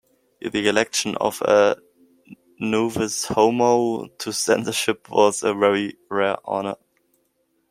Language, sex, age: English, male, 19-29